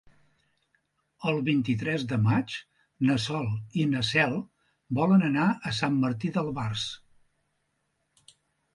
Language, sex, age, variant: Catalan, male, 70-79, Central